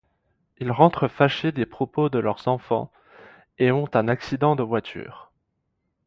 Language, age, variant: French, 19-29, Français de métropole